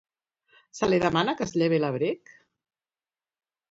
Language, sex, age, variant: Catalan, female, 50-59, Central